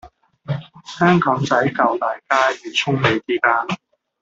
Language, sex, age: Cantonese, male, 19-29